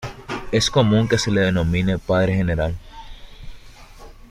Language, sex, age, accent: Spanish, male, 19-29, México